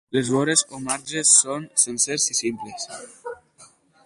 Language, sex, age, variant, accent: Catalan, male, under 19, Valencià meridional, valencià